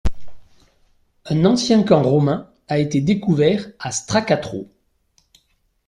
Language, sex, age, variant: French, male, 40-49, Français de métropole